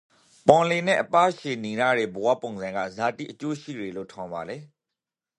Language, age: Rakhine, 30-39